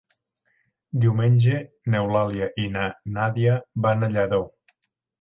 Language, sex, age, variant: Catalan, male, 60-69, Septentrional